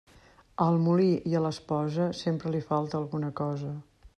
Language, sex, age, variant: Catalan, female, 50-59, Central